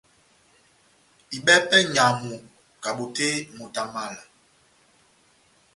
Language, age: Batanga, 50-59